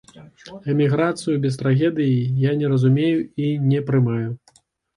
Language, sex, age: Belarusian, male, 30-39